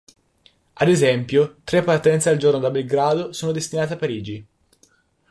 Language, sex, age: Italian, male, under 19